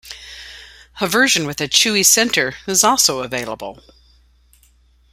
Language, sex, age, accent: English, female, 50-59, United States English